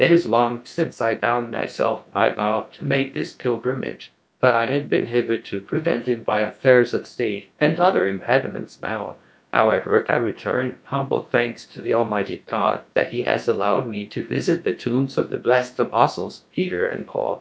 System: TTS, GlowTTS